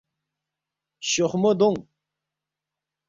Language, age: Balti, 30-39